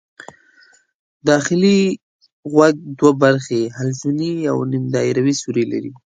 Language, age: Pashto, 19-29